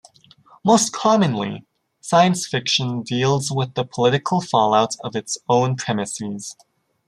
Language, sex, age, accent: English, male, 19-29, Canadian English